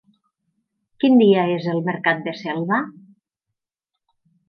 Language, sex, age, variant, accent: Catalan, female, 50-59, Nord-Occidental, Tortosí